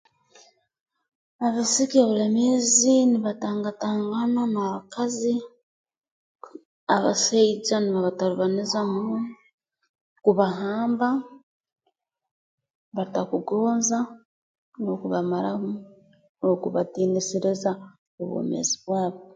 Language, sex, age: Tooro, female, 19-29